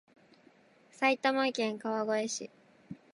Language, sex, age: Japanese, female, 19-29